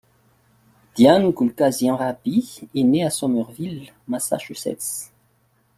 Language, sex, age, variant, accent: French, male, 30-39, Français d'Afrique subsaharienne et des îles africaines, Français de Madagascar